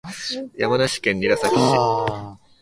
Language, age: Japanese, 19-29